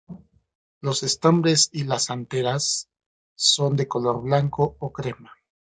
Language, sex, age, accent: Spanish, male, 40-49, México